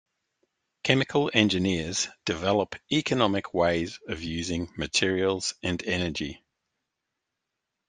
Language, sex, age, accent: English, male, 50-59, Australian English